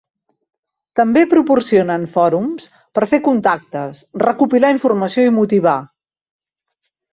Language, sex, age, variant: Catalan, female, 50-59, Central